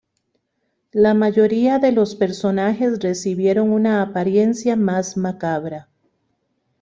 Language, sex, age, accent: Spanish, female, 40-49, América central